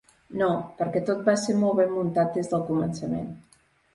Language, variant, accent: Catalan, Central, central